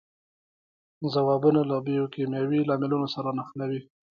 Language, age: Pashto, 30-39